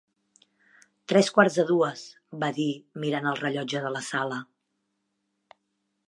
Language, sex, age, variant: Catalan, female, 40-49, Central